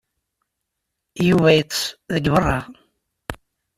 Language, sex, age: Kabyle, male, 40-49